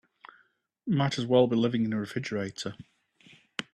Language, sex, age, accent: English, male, 19-29, England English